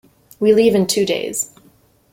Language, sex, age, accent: English, female, 30-39, United States English